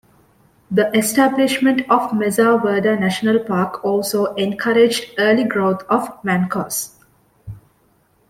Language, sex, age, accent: English, female, 19-29, India and South Asia (India, Pakistan, Sri Lanka)